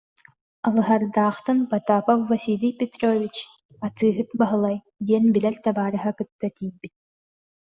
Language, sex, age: Yakut, female, under 19